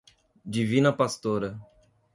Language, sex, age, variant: Portuguese, male, 40-49, Portuguese (Brasil)